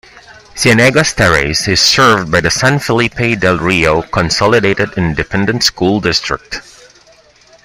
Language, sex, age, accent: English, male, 30-39, Filipino